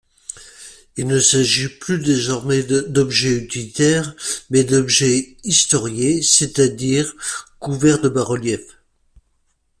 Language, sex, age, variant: French, male, 50-59, Français de métropole